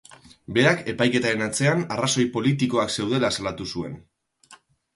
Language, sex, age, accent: Basque, male, 30-39, Mendebalekoa (Araba, Bizkaia, Gipuzkoako mendebaleko herri batzuk)